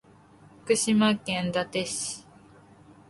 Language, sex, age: Japanese, female, under 19